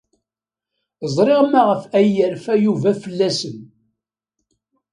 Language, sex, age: Kabyle, male, 70-79